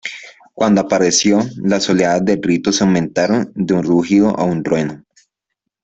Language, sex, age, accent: Spanish, male, 19-29, Andino-Pacífico: Colombia, Perú, Ecuador, oeste de Bolivia y Venezuela andina